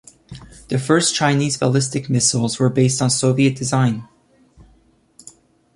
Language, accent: English, United States English